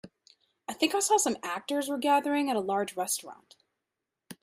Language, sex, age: English, female, 30-39